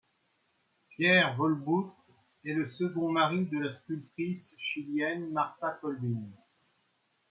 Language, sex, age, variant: French, male, 60-69, Français de métropole